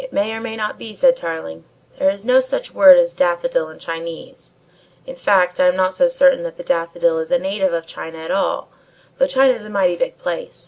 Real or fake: real